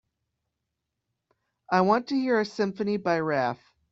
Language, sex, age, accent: English, male, 19-29, United States English